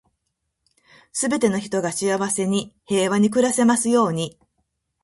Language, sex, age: Japanese, female, 50-59